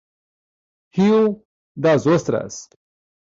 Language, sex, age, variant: Portuguese, male, 30-39, Portuguese (Brasil)